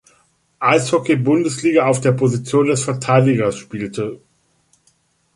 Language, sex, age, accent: German, male, 50-59, Deutschland Deutsch